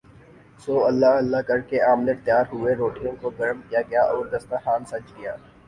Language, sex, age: Urdu, male, 19-29